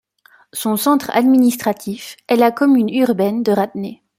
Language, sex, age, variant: French, female, 19-29, Français de métropole